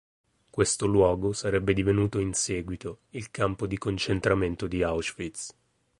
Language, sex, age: Italian, male, 30-39